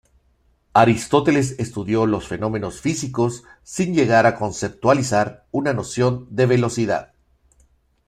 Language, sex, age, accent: Spanish, male, 50-59, México